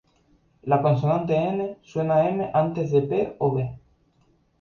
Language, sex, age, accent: Spanish, male, 19-29, España: Islas Canarias